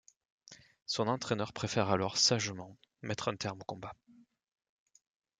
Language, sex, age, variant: French, male, 40-49, Français de métropole